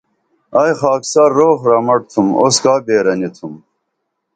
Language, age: Dameli, 50-59